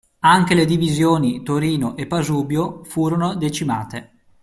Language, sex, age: Italian, male, 30-39